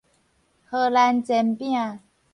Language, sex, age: Min Nan Chinese, female, 40-49